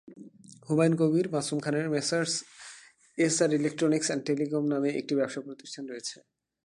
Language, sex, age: Bengali, male, 19-29